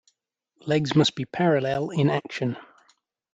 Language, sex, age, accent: English, male, 30-39, England English